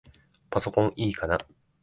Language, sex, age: Japanese, male, 19-29